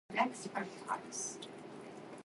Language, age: Cantonese, 19-29